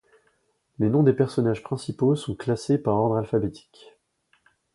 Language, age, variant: French, 40-49, Français de métropole